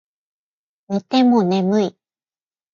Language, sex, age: Japanese, female, 50-59